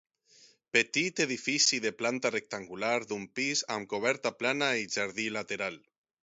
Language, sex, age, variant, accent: Catalan, male, 30-39, Valencià meridional, central; valencià